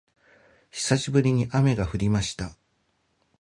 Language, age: Japanese, 50-59